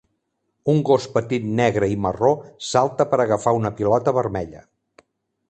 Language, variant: Catalan, Central